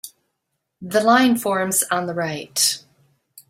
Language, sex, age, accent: English, female, 50-59, United States English